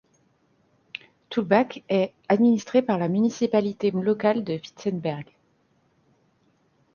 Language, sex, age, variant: French, female, 30-39, Français de métropole